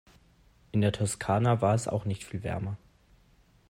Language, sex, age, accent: German, male, 19-29, Deutschland Deutsch